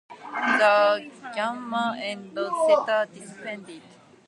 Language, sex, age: English, female, 19-29